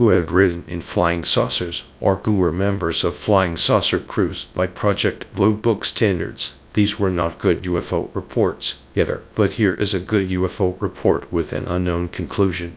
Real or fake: fake